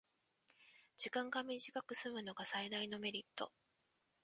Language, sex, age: Japanese, female, 19-29